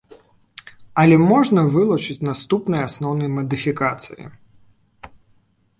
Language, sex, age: Belarusian, male, 19-29